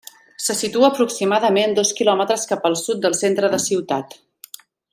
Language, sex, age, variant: Catalan, female, 30-39, Central